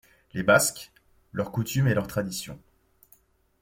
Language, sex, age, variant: French, male, 19-29, Français de métropole